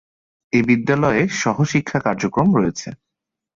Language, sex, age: Bengali, male, 30-39